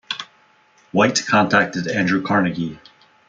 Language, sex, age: English, male, 40-49